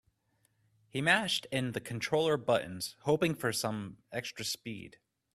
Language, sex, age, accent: English, male, 30-39, United States English